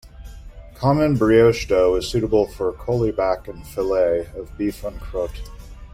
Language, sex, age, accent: English, male, 40-49, United States English